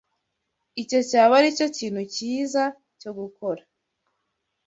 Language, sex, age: Kinyarwanda, female, 19-29